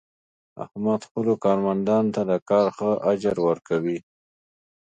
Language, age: Pashto, 30-39